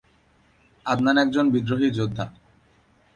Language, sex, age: Bengali, male, 19-29